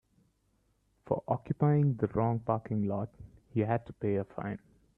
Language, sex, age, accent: English, male, 19-29, India and South Asia (India, Pakistan, Sri Lanka)